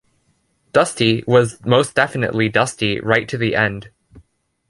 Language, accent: English, Canadian English